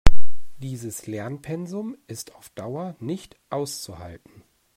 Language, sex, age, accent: German, male, 40-49, Deutschland Deutsch